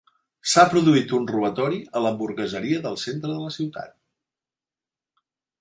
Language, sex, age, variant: Catalan, male, 40-49, Central